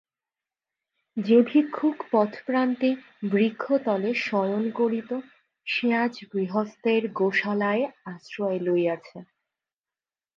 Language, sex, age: Bengali, female, 19-29